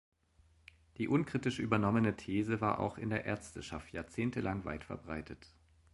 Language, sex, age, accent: German, male, 30-39, Deutschland Deutsch